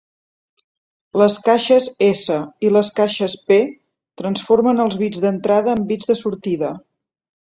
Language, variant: Catalan, Central